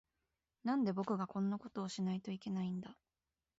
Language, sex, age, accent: Japanese, female, 19-29, 標準語